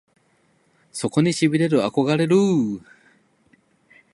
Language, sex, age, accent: Japanese, male, 30-39, 関西弁